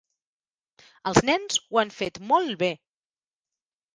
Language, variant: Catalan, Central